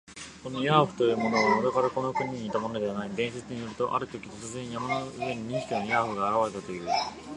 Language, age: Japanese, 19-29